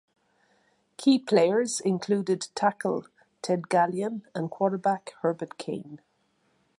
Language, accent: English, Irish English